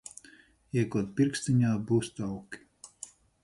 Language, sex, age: Latvian, male, 50-59